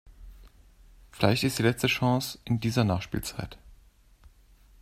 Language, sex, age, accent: German, male, 19-29, Deutschland Deutsch